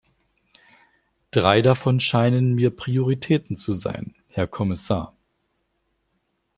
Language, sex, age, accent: German, male, 40-49, Deutschland Deutsch